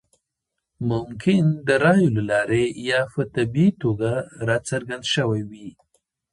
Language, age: Pashto, 30-39